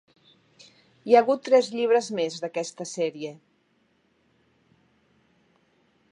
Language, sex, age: Catalan, female, 50-59